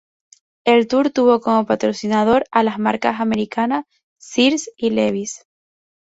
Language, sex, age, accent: Spanish, female, 19-29, España: Islas Canarias